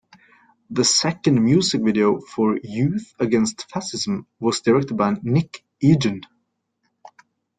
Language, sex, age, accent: English, male, 19-29, United States English